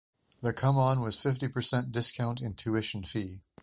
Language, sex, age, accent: English, male, 30-39, United States English